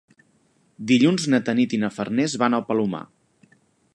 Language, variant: Catalan, Central